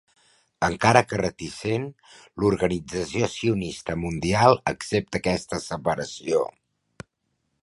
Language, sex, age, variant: Catalan, male, 40-49, Central